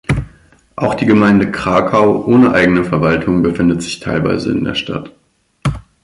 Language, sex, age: German, male, 19-29